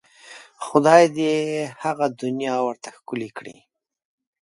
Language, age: Pashto, 40-49